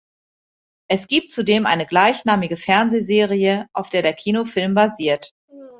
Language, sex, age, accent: German, female, 40-49, Deutschland Deutsch